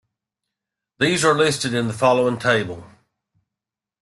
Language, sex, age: English, male, 50-59